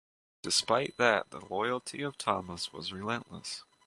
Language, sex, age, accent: English, male, 19-29, Canadian English